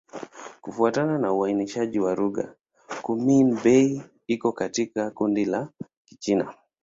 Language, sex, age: Swahili, male, 19-29